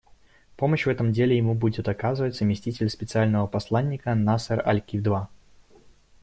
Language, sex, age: Russian, male, 19-29